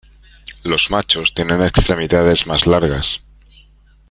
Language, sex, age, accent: Spanish, male, 40-49, España: Centro-Sur peninsular (Madrid, Toledo, Castilla-La Mancha)